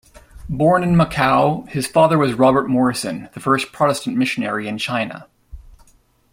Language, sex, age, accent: English, male, 30-39, Canadian English